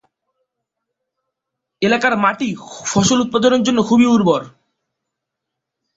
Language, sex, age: Bengali, male, 19-29